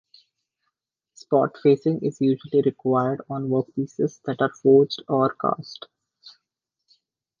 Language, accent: English, India and South Asia (India, Pakistan, Sri Lanka)